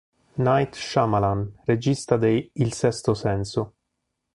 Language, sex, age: Italian, male, 40-49